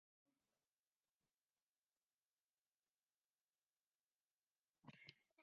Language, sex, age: Spanish, female, 19-29